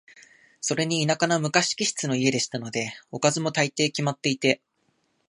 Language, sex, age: Japanese, male, 19-29